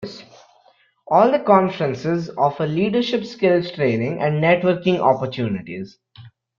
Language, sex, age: English, male, under 19